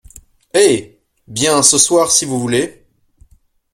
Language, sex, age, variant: French, male, 19-29, Français de métropole